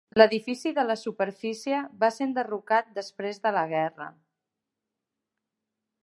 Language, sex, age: Catalan, female, 30-39